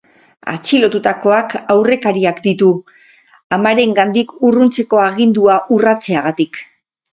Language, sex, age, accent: Basque, female, 40-49, Mendebalekoa (Araba, Bizkaia, Gipuzkoako mendebaleko herri batzuk)